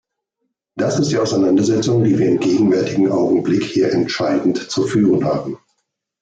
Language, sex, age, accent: German, male, 50-59, Deutschland Deutsch